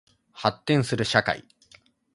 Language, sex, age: Japanese, male, 19-29